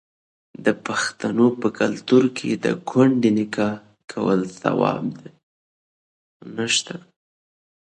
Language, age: Pashto, 19-29